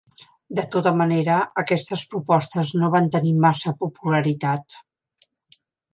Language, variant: Catalan, Central